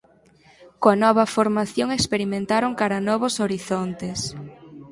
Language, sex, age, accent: Galician, female, 19-29, Normativo (estándar)